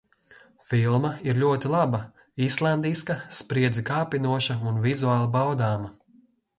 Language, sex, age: Latvian, male, 30-39